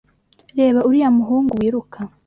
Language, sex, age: Kinyarwanda, female, 19-29